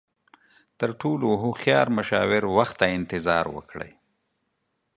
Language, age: Pashto, 50-59